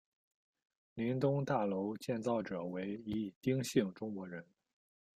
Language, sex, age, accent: Chinese, male, 19-29, 出生地：河南省